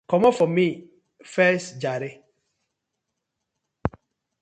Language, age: Nigerian Pidgin, 40-49